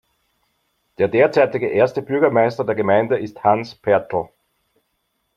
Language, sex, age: German, male, 50-59